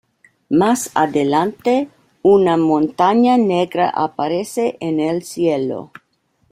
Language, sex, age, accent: Spanish, female, 60-69, México